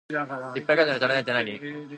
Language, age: Japanese, 19-29